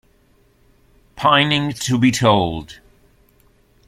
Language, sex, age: English, male, 60-69